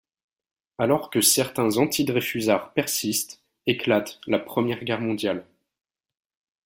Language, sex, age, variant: French, male, 19-29, Français de métropole